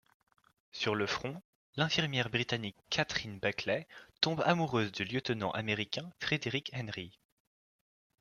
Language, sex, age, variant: French, male, under 19, Français de métropole